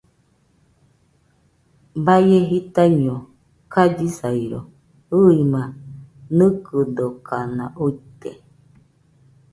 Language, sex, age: Nüpode Huitoto, female, 40-49